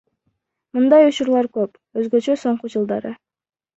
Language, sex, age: Kyrgyz, female, under 19